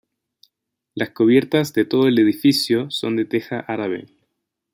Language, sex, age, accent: Spanish, male, 19-29, Chileno: Chile, Cuyo